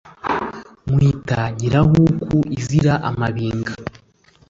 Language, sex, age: Kinyarwanda, male, 19-29